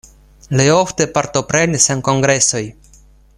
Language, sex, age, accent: Esperanto, male, 19-29, Internacia